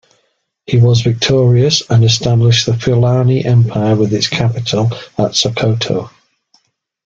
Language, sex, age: English, male, 60-69